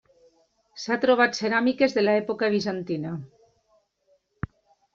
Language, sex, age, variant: Catalan, female, 50-59, Nord-Occidental